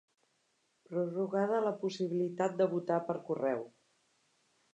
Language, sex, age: Catalan, female, 60-69